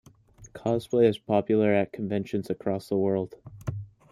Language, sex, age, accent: English, male, 19-29, United States English